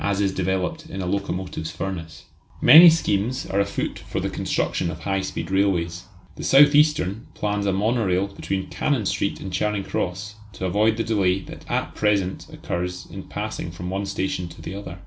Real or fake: real